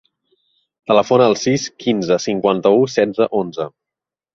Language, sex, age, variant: Catalan, female, 50-59, Central